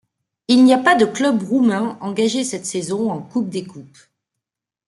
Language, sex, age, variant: French, female, 40-49, Français de métropole